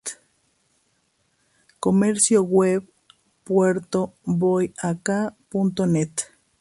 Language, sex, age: Spanish, female, 30-39